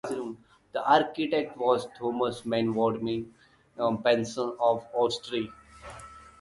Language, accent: English, United States English